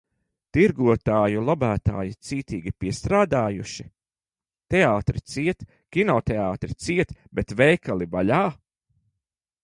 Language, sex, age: Latvian, male, 40-49